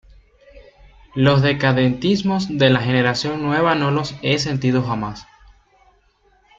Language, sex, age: Spanish, male, 19-29